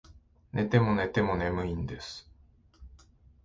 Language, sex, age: Japanese, male, 50-59